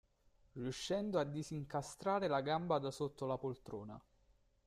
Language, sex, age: Italian, male, 19-29